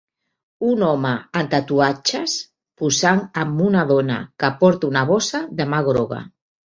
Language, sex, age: Catalan, female, 50-59